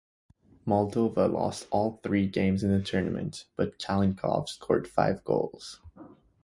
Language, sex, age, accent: English, male, 19-29, Canadian English